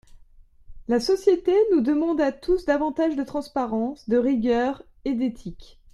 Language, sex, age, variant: French, male, 30-39, Français de métropole